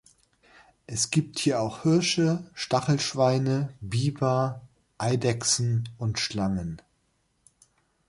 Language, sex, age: German, male, 40-49